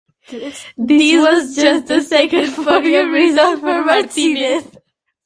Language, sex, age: English, female, under 19